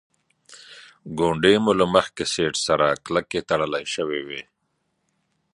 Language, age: Pashto, 40-49